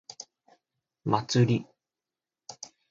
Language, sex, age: Japanese, male, 19-29